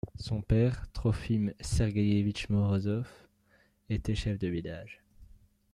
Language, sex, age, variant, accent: French, male, under 19, Français d'Europe, Français de Belgique